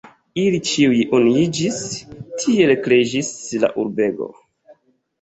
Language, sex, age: Esperanto, male, 19-29